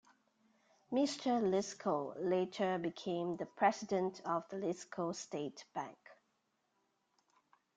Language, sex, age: English, female, 30-39